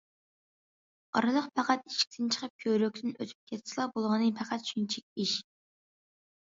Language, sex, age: Uyghur, female, under 19